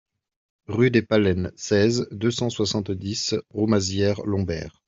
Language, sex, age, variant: French, male, 40-49, Français de métropole